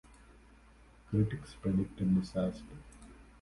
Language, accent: English, India and South Asia (India, Pakistan, Sri Lanka)